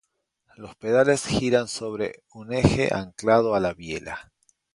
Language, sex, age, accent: Spanish, male, 40-49, Rioplatense: Argentina, Uruguay, este de Bolivia, Paraguay